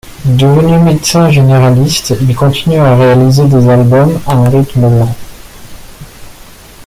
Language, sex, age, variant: French, male, 30-39, Français de métropole